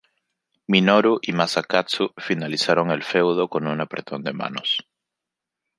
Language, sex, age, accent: Spanish, male, 19-29, Andino-Pacífico: Colombia, Perú, Ecuador, oeste de Bolivia y Venezuela andina